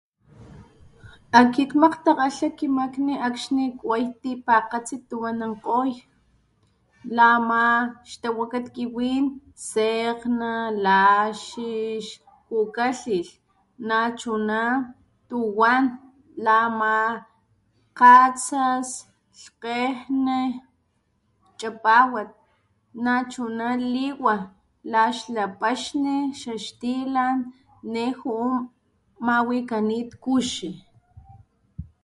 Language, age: Papantla Totonac, 30-39